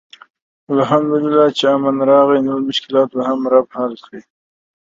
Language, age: Pashto, 19-29